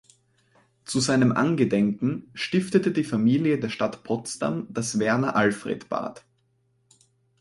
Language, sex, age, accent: German, male, 19-29, Österreichisches Deutsch